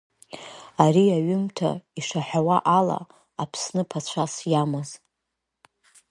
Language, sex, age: Abkhazian, female, 30-39